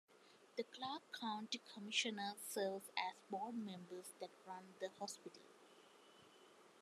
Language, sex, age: English, female, 19-29